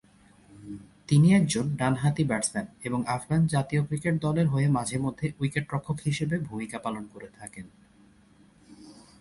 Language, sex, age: Bengali, male, 19-29